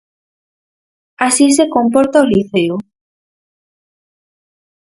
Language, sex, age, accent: Galician, female, under 19, Normativo (estándar)